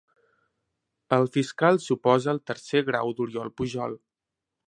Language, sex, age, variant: Catalan, male, under 19, Central